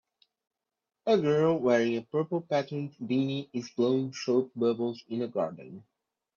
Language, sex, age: English, male, 19-29